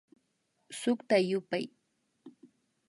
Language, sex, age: Imbabura Highland Quichua, female, 30-39